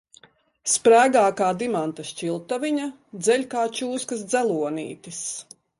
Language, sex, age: Latvian, female, 40-49